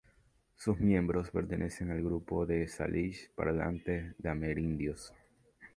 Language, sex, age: Spanish, male, under 19